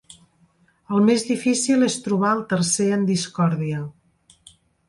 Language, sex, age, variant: Catalan, female, 50-59, Central